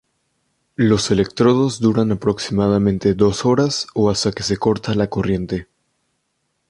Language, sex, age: Spanish, male, 19-29